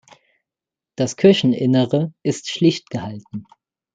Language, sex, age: German, male, 19-29